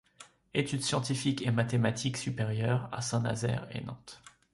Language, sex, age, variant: French, male, 30-39, Français de métropole